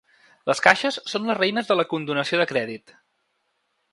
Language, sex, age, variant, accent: Catalan, male, 30-39, Central, central